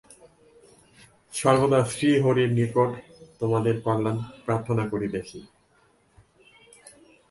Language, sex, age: Bengali, male, 19-29